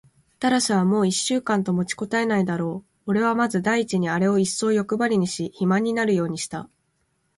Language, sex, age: Japanese, female, 19-29